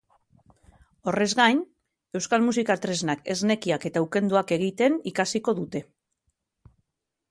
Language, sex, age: Basque, female, 40-49